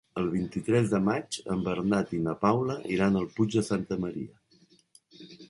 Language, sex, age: Catalan, male, 50-59